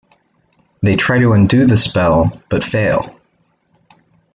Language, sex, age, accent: English, male, 19-29, United States English